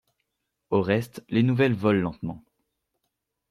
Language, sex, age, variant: French, male, under 19, Français de métropole